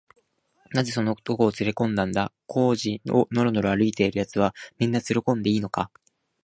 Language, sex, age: Japanese, male, 19-29